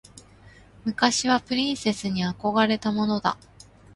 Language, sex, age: Japanese, female, 30-39